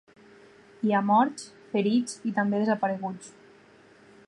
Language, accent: Catalan, valencià